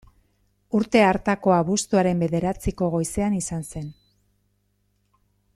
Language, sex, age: Basque, female, 50-59